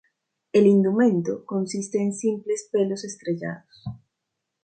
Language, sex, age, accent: Spanish, female, 40-49, Andino-Pacífico: Colombia, Perú, Ecuador, oeste de Bolivia y Venezuela andina